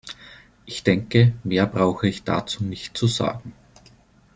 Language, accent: German, Österreichisches Deutsch